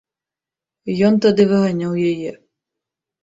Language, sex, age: Belarusian, female, under 19